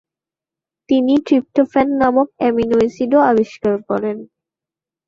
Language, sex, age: Bengali, female, 19-29